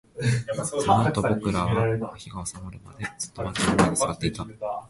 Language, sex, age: Japanese, male, 19-29